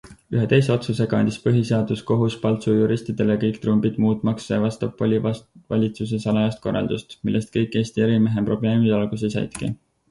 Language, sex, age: Estonian, male, 19-29